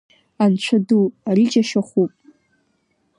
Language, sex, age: Abkhazian, female, 30-39